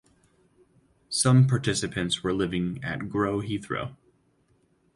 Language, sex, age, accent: English, male, 30-39, United States English